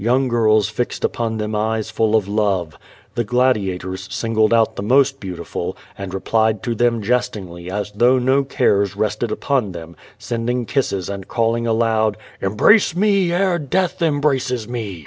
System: none